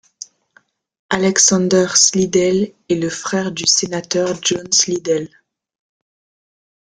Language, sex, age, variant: French, female, under 19, Français de métropole